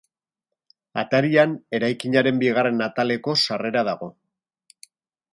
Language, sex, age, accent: Basque, male, 50-59, Erdialdekoa edo Nafarra (Gipuzkoa, Nafarroa)